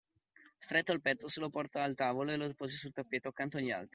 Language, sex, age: Italian, male, 19-29